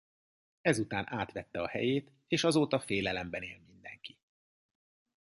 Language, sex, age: Hungarian, male, 40-49